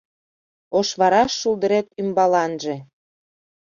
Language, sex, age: Mari, female, 30-39